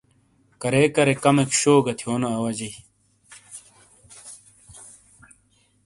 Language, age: Shina, 30-39